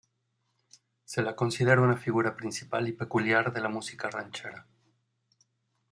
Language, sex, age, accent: Spanish, male, 30-39, México